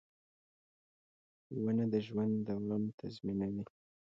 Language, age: Pashto, 19-29